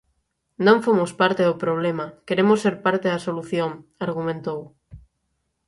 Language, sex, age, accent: Galician, female, 19-29, Central (gheada); Normativo (estándar)